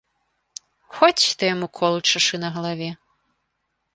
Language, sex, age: Belarusian, female, 40-49